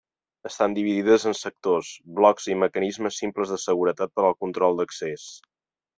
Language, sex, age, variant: Catalan, male, 40-49, Central